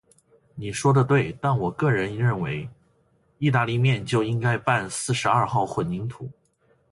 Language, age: Chinese, 19-29